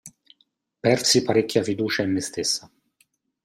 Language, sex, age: Italian, male, 40-49